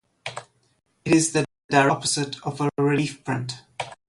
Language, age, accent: English, 30-39, Southern African (South Africa, Zimbabwe, Namibia)